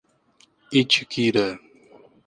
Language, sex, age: Portuguese, male, 30-39